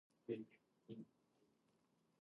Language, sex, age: English, female, 19-29